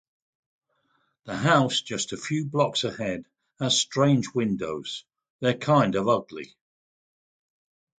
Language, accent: English, England English